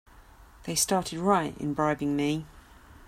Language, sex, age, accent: English, female, 40-49, England English